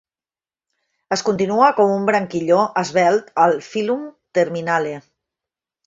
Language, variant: Catalan, Central